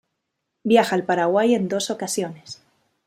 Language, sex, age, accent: Spanish, female, 19-29, España: Norte peninsular (Asturias, Castilla y León, Cantabria, País Vasco, Navarra, Aragón, La Rioja, Guadalajara, Cuenca)